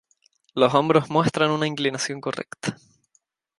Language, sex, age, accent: Spanish, male, 19-29, España: Islas Canarias